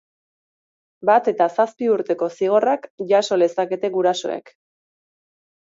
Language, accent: Basque, Erdialdekoa edo Nafarra (Gipuzkoa, Nafarroa)